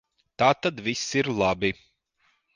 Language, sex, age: Latvian, male, 40-49